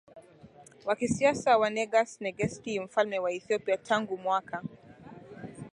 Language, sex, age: Swahili, male, 19-29